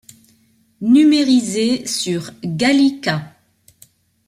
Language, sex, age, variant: French, female, 50-59, Français de métropole